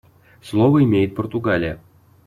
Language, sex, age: Russian, male, 30-39